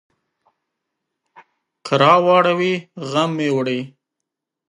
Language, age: Pashto, 19-29